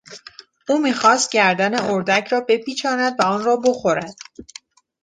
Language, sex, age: Persian, female, 30-39